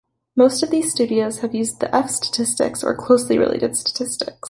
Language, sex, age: English, female, 19-29